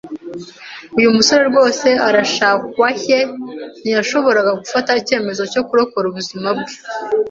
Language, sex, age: Kinyarwanda, female, 19-29